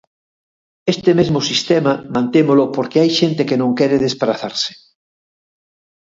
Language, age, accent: Galician, 60-69, Atlántico (seseo e gheada)